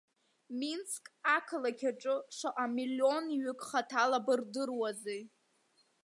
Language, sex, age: Abkhazian, female, under 19